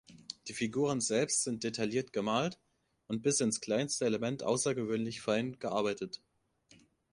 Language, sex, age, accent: German, male, 19-29, Deutschland Deutsch